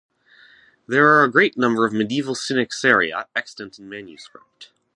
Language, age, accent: English, under 19, United States English